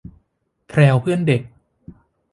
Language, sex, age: Thai, male, 19-29